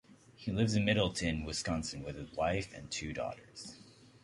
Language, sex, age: English, male, 19-29